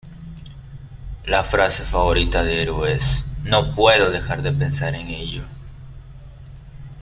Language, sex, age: Spanish, male, under 19